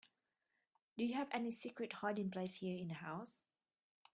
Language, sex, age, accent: English, female, 19-29, England English